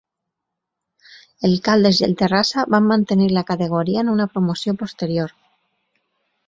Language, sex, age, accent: Catalan, female, 40-49, valencià